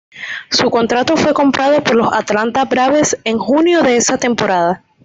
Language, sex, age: Spanish, female, 19-29